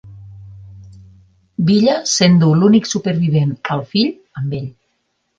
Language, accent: Catalan, Lleidatà